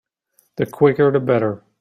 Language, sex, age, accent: English, male, 19-29, United States English